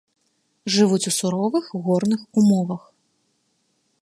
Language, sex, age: Belarusian, female, 30-39